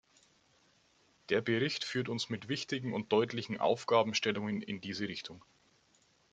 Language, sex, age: German, male, 30-39